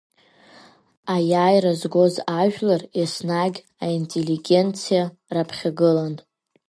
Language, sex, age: Abkhazian, female, under 19